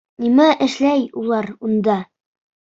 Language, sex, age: Bashkir, male, under 19